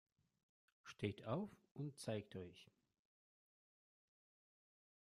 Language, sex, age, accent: German, male, 40-49, Russisch Deutsch